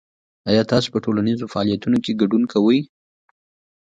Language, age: Pashto, 19-29